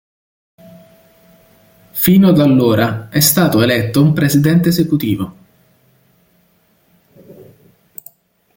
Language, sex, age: Italian, male, 19-29